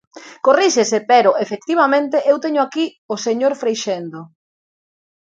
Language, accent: Galician, Normativo (estándar)